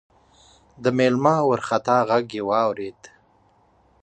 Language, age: Pashto, 19-29